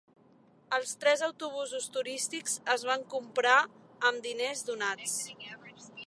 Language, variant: Catalan, Central